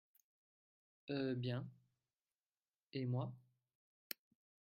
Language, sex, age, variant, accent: French, male, 19-29, Français d'Europe, Français de Belgique